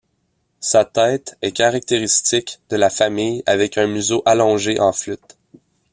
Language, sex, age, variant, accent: French, male, 19-29, Français d'Amérique du Nord, Français du Canada